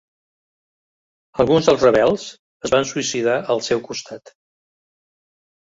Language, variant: Catalan, Central